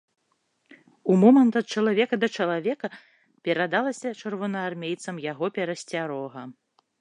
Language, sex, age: Belarusian, female, 30-39